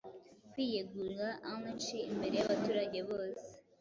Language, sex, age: Kinyarwanda, female, 19-29